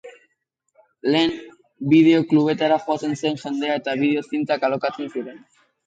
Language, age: Basque, under 19